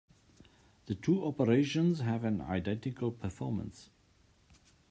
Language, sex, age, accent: English, male, 60-69, Southern African (South Africa, Zimbabwe, Namibia)